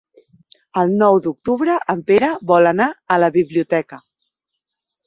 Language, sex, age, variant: Catalan, female, 30-39, Central